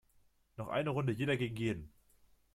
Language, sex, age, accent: German, male, 19-29, Deutschland Deutsch